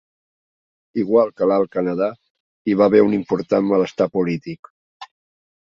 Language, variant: Catalan, Nord-Occidental